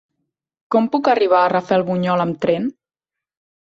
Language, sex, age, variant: Catalan, female, 19-29, Nord-Occidental